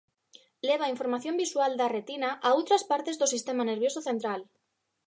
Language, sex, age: Galician, female, 30-39